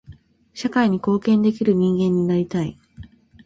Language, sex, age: Japanese, female, 19-29